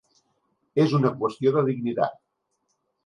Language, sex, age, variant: Catalan, male, 60-69, Central